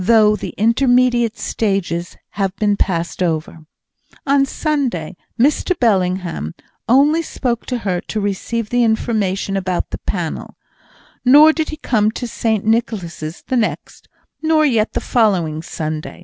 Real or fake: real